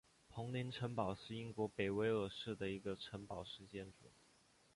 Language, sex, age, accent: Chinese, male, 19-29, 出生地：江西省